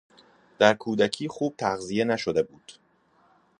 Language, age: Persian, 30-39